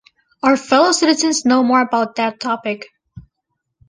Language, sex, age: English, female, under 19